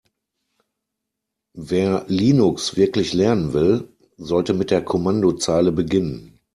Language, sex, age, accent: German, male, 40-49, Deutschland Deutsch